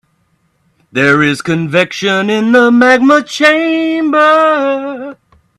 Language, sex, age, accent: English, male, 40-49, United States English